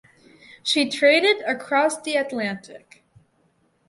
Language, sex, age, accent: English, female, under 19, United States English